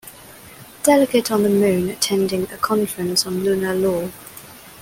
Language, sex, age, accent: English, female, 19-29, England English